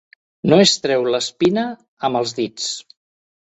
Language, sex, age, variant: Catalan, male, 60-69, Central